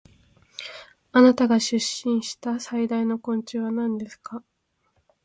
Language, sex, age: English, female, 19-29